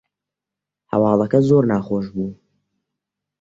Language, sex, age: Central Kurdish, female, under 19